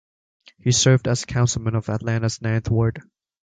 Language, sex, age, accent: English, male, 19-29, United States English